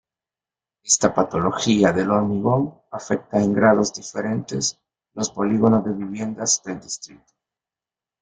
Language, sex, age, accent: Spanish, male, 40-49, América central